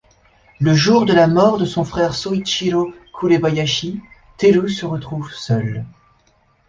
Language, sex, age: French, male, 40-49